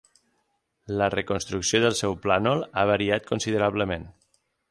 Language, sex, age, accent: Catalan, female, 19-29, nord-occidental; septentrional